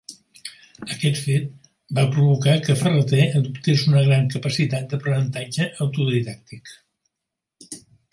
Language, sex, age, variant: Catalan, male, 60-69, Central